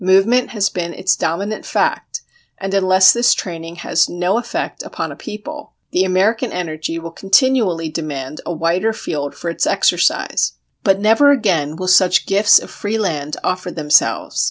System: none